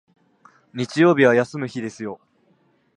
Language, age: Japanese, 19-29